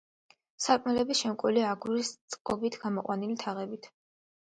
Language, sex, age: Georgian, female, 19-29